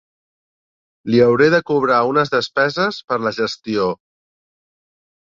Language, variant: Catalan, Central